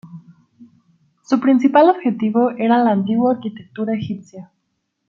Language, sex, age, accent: Spanish, female, 19-29, México